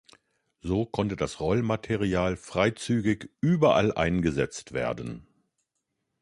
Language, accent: German, Deutschland Deutsch